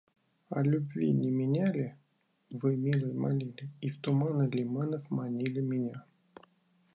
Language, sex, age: Russian, male, 40-49